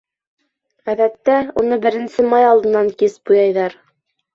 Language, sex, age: Bashkir, female, 19-29